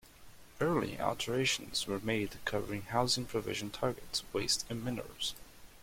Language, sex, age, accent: English, male, 19-29, United States English